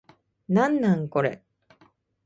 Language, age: Japanese, 40-49